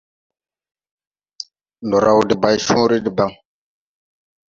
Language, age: Tupuri, 19-29